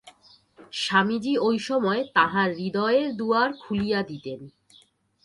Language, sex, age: Bengali, female, 19-29